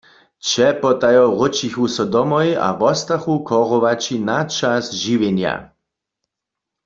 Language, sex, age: Upper Sorbian, male, 40-49